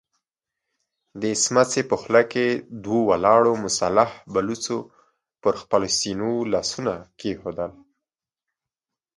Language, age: Pashto, 19-29